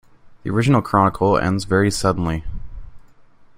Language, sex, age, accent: English, male, 19-29, United States English